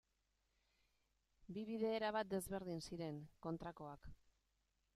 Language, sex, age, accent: Basque, female, 30-39, Mendebalekoa (Araba, Bizkaia, Gipuzkoako mendebaleko herri batzuk)